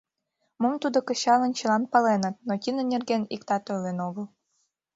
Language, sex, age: Mari, female, 19-29